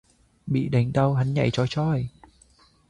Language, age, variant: Vietnamese, 19-29, Hà Nội